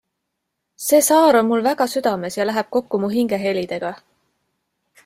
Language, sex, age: Estonian, female, 40-49